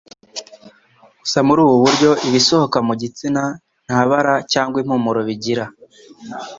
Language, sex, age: Kinyarwanda, male, 19-29